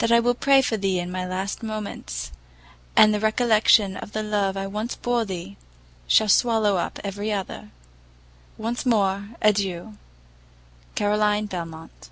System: none